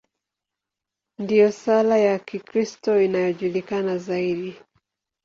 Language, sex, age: Swahili, female, 50-59